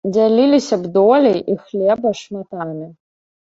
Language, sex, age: Belarusian, female, 19-29